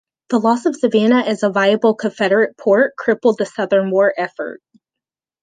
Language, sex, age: English, female, 30-39